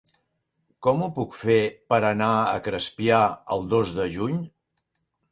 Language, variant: Catalan, Central